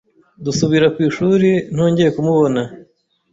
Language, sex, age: Kinyarwanda, male, 30-39